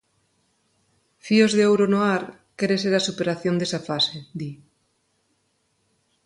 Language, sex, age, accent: Galician, female, 40-49, Neofalante